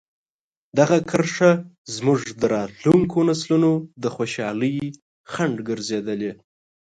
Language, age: Pashto, 19-29